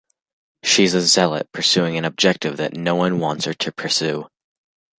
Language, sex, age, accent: English, female, under 19, United States English